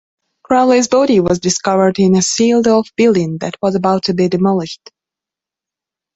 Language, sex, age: English, female, 19-29